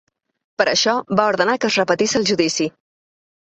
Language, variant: Catalan, Balear